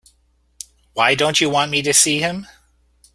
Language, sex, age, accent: English, male, 40-49, Canadian English